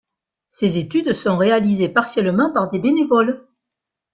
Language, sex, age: French, female, 60-69